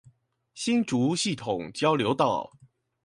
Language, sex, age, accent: Chinese, male, 19-29, 出生地：臺北市